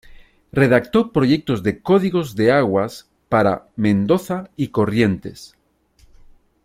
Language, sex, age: Spanish, male, 40-49